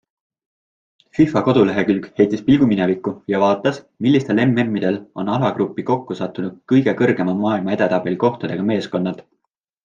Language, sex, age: Estonian, male, 19-29